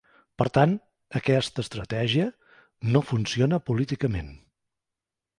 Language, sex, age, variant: Catalan, male, 40-49, Central